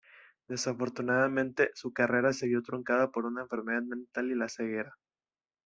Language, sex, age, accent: Spanish, male, 19-29, México